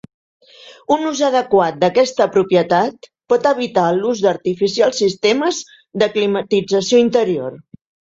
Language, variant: Catalan, Central